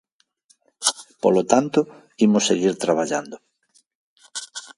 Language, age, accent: Galician, 50-59, Normativo (estándar)